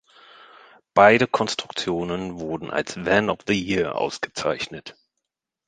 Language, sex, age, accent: German, male, 40-49, Deutschland Deutsch; Hochdeutsch